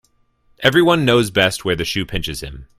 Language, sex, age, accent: English, male, 40-49, United States English